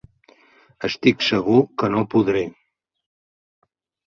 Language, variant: Catalan, Septentrional